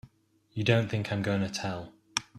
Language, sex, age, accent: English, male, 30-39, England English